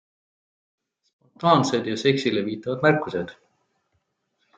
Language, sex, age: Estonian, male, 19-29